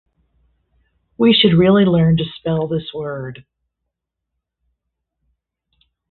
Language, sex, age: English, female, 50-59